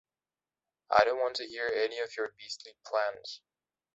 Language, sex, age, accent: English, male, 19-29, United States English